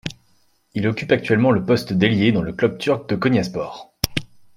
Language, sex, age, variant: French, male, 19-29, Français de métropole